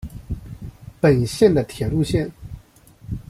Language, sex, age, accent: Chinese, male, 19-29, 出生地：江苏省